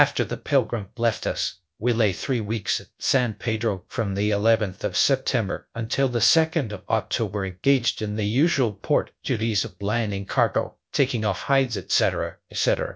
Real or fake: fake